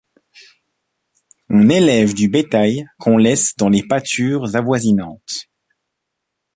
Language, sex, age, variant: French, male, 30-39, Français de métropole